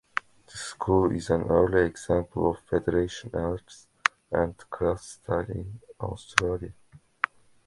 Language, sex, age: English, male, 19-29